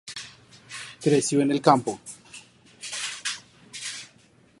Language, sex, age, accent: Spanish, male, 19-29, Andino-Pacífico: Colombia, Perú, Ecuador, oeste de Bolivia y Venezuela andina